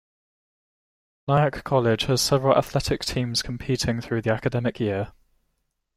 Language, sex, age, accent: English, male, 19-29, England English